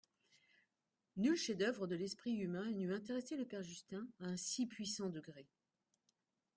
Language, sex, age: French, female, 50-59